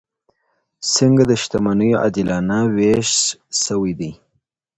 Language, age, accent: Pashto, 19-29, معیاري پښتو